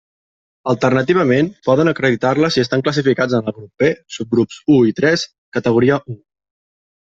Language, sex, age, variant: Catalan, male, 19-29, Central